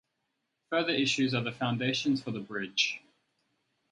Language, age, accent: English, 30-39, Australian English